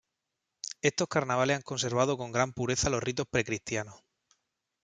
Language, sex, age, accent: Spanish, male, 30-39, España: Sur peninsular (Andalucia, Extremadura, Murcia)